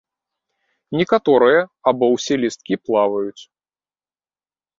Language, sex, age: Belarusian, male, 30-39